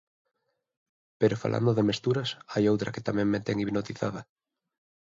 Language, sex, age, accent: Galician, male, 19-29, Normativo (estándar)